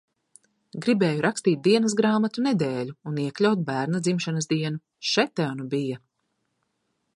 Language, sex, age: Latvian, female, 30-39